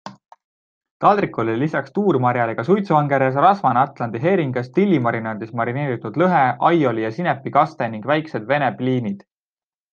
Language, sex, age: Estonian, male, 19-29